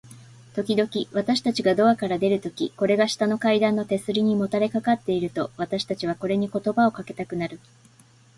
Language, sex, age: Japanese, female, 40-49